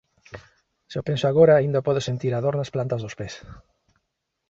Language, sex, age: Galician, male, 50-59